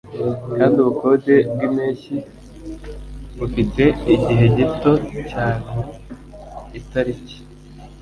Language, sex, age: Kinyarwanda, male, 19-29